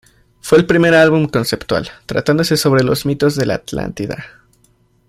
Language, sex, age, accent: Spanish, male, 19-29, México